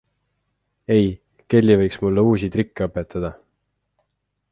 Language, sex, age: Estonian, male, 19-29